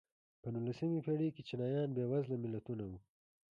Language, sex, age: Pashto, male, 30-39